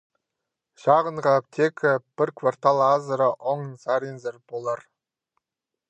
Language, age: Khakas, 19-29